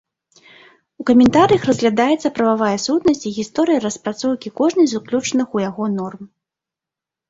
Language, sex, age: Belarusian, female, 30-39